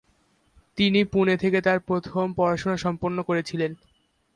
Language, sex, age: Bengali, male, under 19